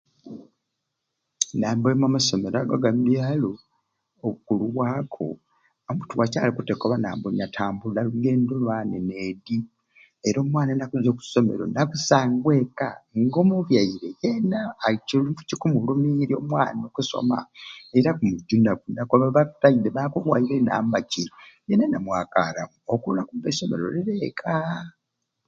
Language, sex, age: Ruuli, male, 70-79